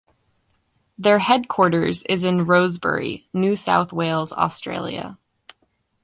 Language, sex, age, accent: English, female, 19-29, United States English; Canadian English